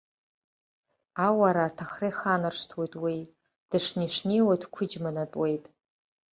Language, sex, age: Abkhazian, female, 40-49